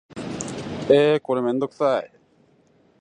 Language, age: Japanese, 19-29